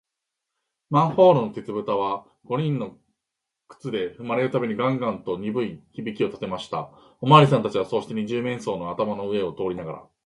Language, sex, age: Japanese, male, 40-49